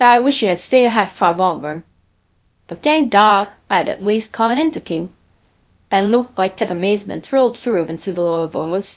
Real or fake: fake